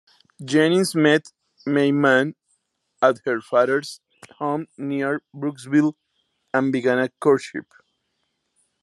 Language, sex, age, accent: English, male, 50-59, India and South Asia (India, Pakistan, Sri Lanka)